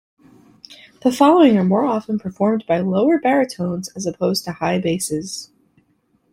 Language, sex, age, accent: English, female, 30-39, United States English